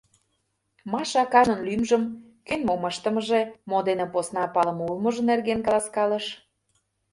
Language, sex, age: Mari, female, 30-39